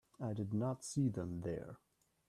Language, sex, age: English, male, 19-29